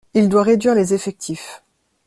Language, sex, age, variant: French, female, 40-49, Français de métropole